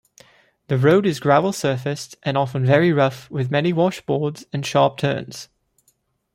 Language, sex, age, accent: English, male, 19-29, England English